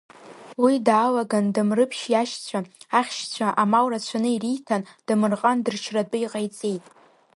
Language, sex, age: Abkhazian, female, 19-29